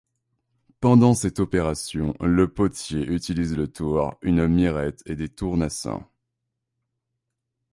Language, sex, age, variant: French, male, 19-29, Français de métropole